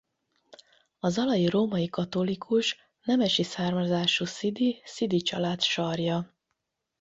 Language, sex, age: Hungarian, female, 50-59